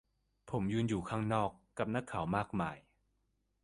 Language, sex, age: Thai, male, 19-29